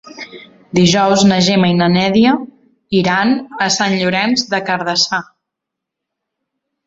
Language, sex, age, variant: Catalan, female, 19-29, Central